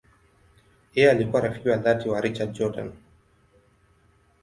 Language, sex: Swahili, male